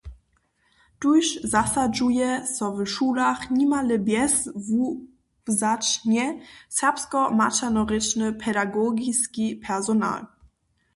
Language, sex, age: Upper Sorbian, female, under 19